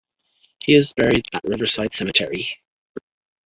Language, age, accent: English, 30-39, Canadian English